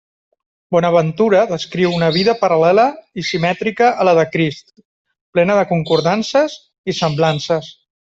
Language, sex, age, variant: Catalan, male, 30-39, Central